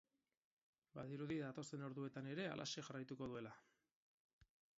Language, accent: Basque, Erdialdekoa edo Nafarra (Gipuzkoa, Nafarroa)